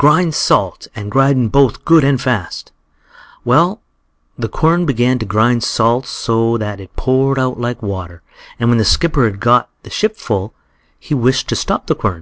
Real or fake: real